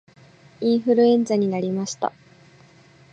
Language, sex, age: Japanese, female, 19-29